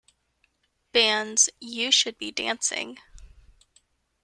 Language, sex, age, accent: English, female, 19-29, United States English